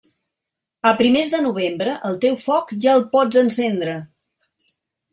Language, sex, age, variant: Catalan, female, 60-69, Central